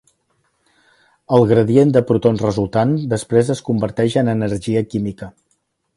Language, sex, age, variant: Catalan, male, 60-69, Central